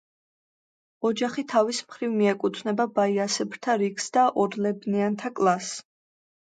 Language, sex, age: Georgian, female, 19-29